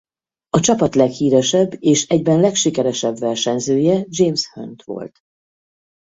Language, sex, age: Hungarian, female, 50-59